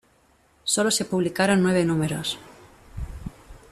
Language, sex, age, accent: Spanish, female, 30-39, España: Norte peninsular (Asturias, Castilla y León, Cantabria, País Vasco, Navarra, Aragón, La Rioja, Guadalajara, Cuenca)